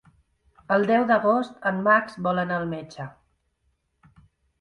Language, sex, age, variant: Catalan, female, 50-59, Central